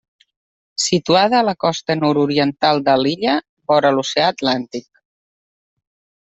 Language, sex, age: Catalan, female, 40-49